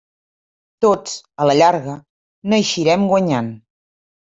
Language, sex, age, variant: Catalan, female, 50-59, Central